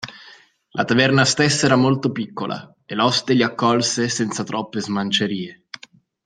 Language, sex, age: Italian, male, 30-39